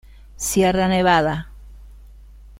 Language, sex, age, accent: Spanish, female, 60-69, Rioplatense: Argentina, Uruguay, este de Bolivia, Paraguay